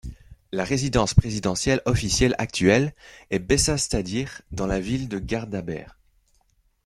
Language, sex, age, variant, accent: French, male, 19-29, Français d'Europe, Français de Belgique